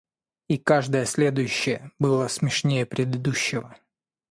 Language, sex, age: Russian, male, 30-39